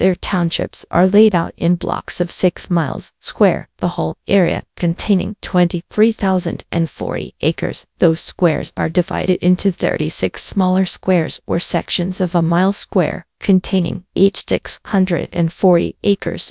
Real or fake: fake